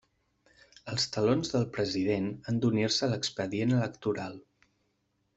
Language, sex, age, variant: Catalan, male, 19-29, Central